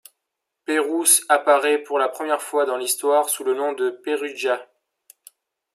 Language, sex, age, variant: French, male, 30-39, Français de métropole